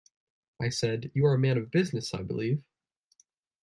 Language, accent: English, United States English